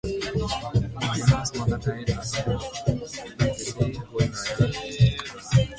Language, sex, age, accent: English, male, 19-29, United States English